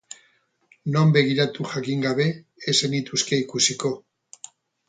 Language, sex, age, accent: Basque, male, 60-69, Erdialdekoa edo Nafarra (Gipuzkoa, Nafarroa)